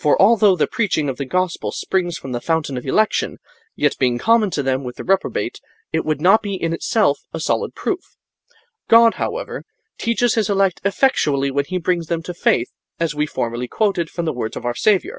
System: none